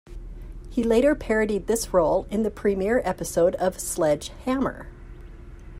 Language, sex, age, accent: English, female, 50-59, United States English